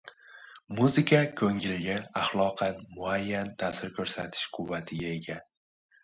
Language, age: Uzbek, 19-29